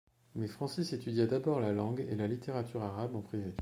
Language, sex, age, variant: French, male, under 19, Français de métropole